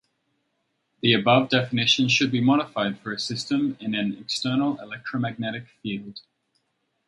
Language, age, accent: English, 30-39, Australian English